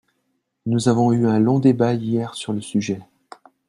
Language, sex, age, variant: French, male, 40-49, Français de métropole